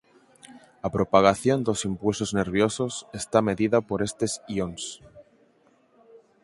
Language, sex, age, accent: Galician, male, 19-29, Central (gheada)